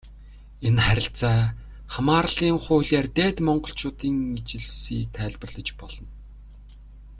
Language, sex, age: Mongolian, male, 19-29